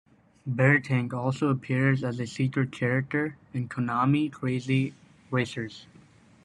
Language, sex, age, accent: English, male, under 19, United States English